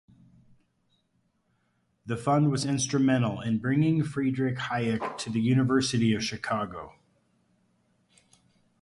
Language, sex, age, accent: English, male, 40-49, United States English